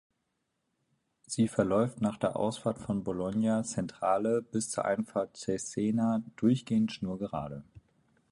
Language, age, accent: German, 19-29, Deutschland Deutsch